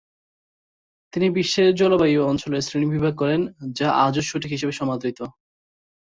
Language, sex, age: Bengali, male, 19-29